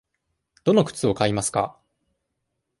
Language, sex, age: Japanese, male, 19-29